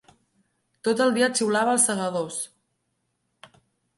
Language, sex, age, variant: Catalan, female, 19-29, Central